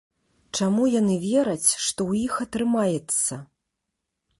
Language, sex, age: Belarusian, female, 40-49